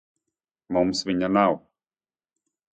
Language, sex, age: Latvian, male, 40-49